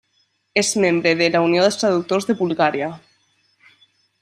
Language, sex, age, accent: Catalan, female, 19-29, valencià